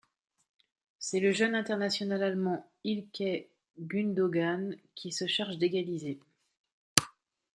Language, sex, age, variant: French, female, 40-49, Français de métropole